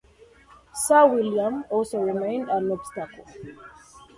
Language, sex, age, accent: English, female, 19-29, England English